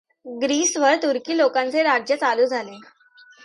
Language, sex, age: Marathi, female, under 19